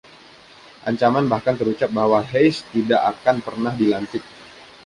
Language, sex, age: Indonesian, male, 19-29